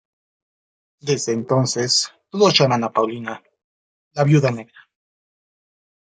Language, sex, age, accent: Spanish, male, 40-49, México